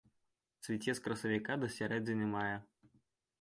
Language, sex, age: Belarusian, male, 19-29